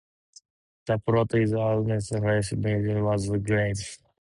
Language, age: English, 19-29